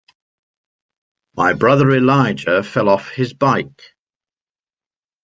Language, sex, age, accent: English, male, 40-49, England English